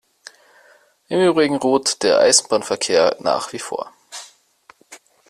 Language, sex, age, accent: German, male, 30-39, Österreichisches Deutsch